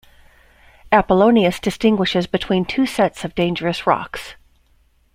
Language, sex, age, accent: English, female, 50-59, United States English